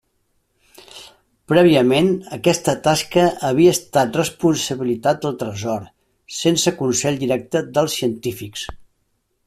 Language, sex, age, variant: Catalan, male, 60-69, Septentrional